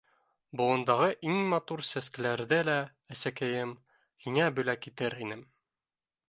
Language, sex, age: Bashkir, male, 19-29